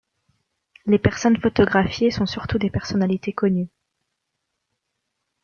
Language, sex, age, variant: French, female, 19-29, Français de métropole